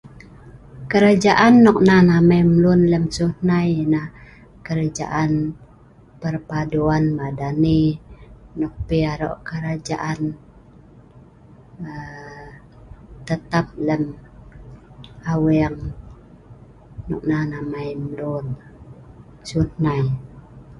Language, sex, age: Sa'ban, female, 50-59